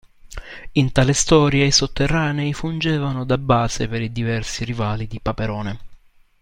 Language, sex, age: Italian, male, 19-29